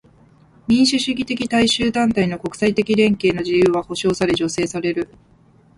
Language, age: Japanese, 19-29